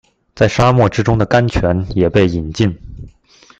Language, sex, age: Chinese, male, 19-29